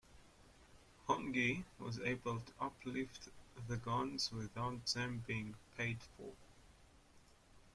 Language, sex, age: English, male, 19-29